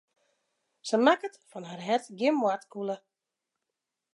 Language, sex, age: Western Frisian, female, 40-49